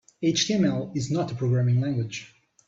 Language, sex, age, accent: English, male, 19-29, United States English